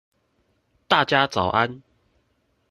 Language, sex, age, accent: Chinese, male, 19-29, 出生地：臺北市